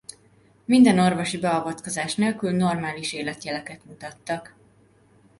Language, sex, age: Hungarian, female, 19-29